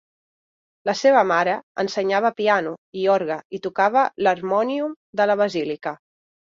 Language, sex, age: Catalan, female, 30-39